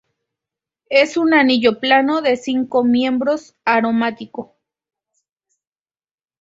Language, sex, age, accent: Spanish, female, 30-39, México